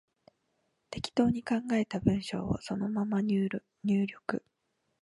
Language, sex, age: Japanese, female, 19-29